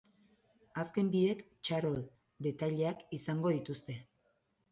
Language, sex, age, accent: Basque, female, 40-49, Erdialdekoa edo Nafarra (Gipuzkoa, Nafarroa)